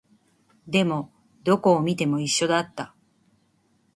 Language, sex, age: Japanese, female, 19-29